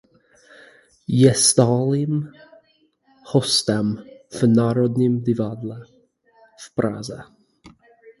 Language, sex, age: Czech, male, 19-29